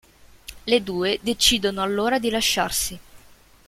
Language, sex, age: Italian, female, 19-29